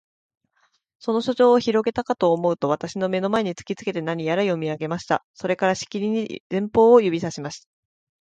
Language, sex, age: Japanese, female, 19-29